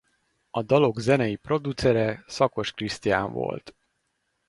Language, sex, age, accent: Hungarian, male, 30-39, budapesti